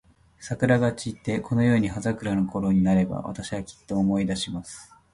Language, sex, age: Japanese, male, 30-39